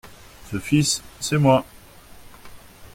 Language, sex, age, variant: French, male, 40-49, Français de métropole